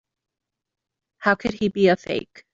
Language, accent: English, United States English